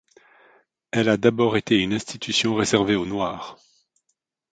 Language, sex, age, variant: French, male, 40-49, Français de métropole